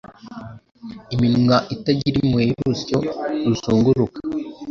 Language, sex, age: Kinyarwanda, male, under 19